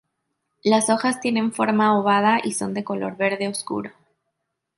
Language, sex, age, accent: Spanish, female, 19-29, México